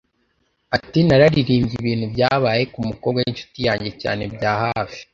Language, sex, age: Kinyarwanda, male, under 19